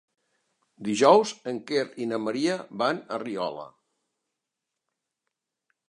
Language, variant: Catalan, Central